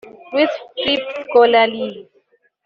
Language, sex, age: Kinyarwanda, male, 19-29